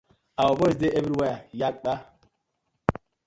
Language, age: Nigerian Pidgin, 40-49